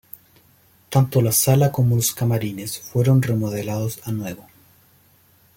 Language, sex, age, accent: Spanish, male, 30-39, Chileno: Chile, Cuyo